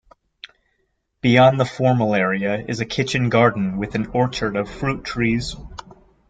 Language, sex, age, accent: English, male, 30-39, United States English